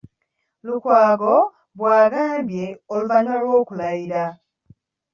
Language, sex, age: Ganda, female, 19-29